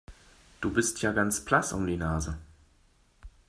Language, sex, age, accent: German, male, 40-49, Deutschland Deutsch